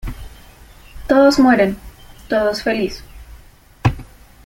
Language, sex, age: Spanish, female, 19-29